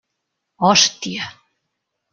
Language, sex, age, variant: Catalan, female, 50-59, Central